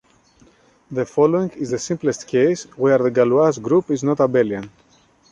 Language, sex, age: English, male, 40-49